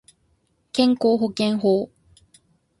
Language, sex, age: Japanese, female, 19-29